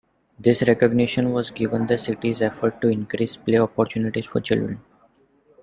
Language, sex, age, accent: English, male, 19-29, India and South Asia (India, Pakistan, Sri Lanka)